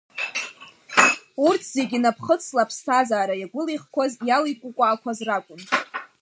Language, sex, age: Abkhazian, female, 19-29